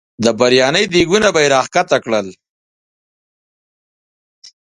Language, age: Pashto, 30-39